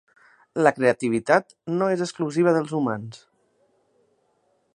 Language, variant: Catalan, Nord-Occidental